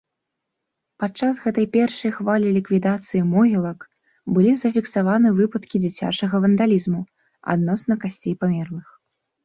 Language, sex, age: Belarusian, female, 19-29